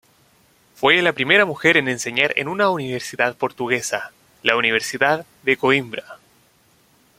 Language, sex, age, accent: Spanish, male, 19-29, Chileno: Chile, Cuyo